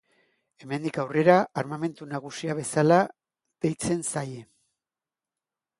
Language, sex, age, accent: Basque, male, 50-59, Erdialdekoa edo Nafarra (Gipuzkoa, Nafarroa)